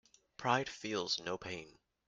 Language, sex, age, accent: English, male, under 19, United States English